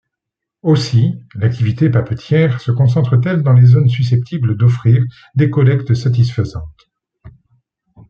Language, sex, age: French, male, 40-49